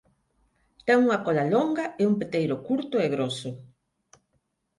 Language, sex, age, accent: Galician, female, 50-59, Neofalante